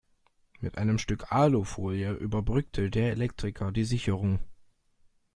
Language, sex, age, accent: German, male, under 19, Deutschland Deutsch